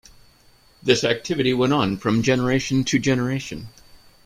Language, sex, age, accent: English, male, 40-49, United States English